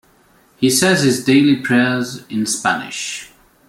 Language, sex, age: English, male, 40-49